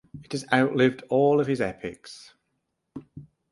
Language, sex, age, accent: English, male, 60-69, England English